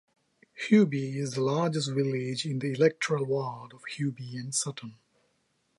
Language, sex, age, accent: English, male, 19-29, India and South Asia (India, Pakistan, Sri Lanka)